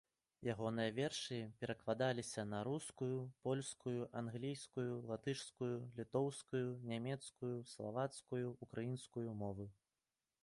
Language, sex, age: Belarusian, male, 19-29